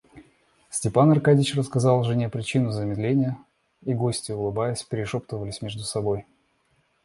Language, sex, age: Russian, male, 40-49